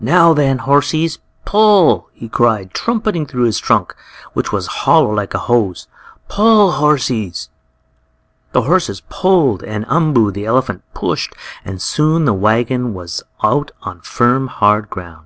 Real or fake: real